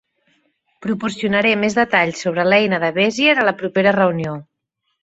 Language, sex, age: Catalan, female, 40-49